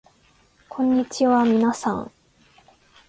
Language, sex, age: Japanese, female, 19-29